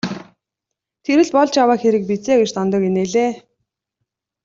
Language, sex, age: Mongolian, female, 19-29